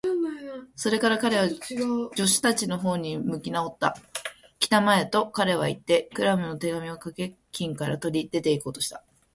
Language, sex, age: Japanese, female, under 19